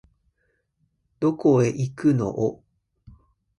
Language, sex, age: Japanese, male, 30-39